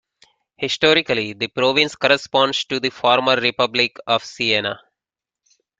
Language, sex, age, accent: English, male, 40-49, United States English